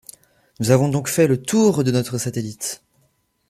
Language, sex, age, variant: French, male, under 19, Français de métropole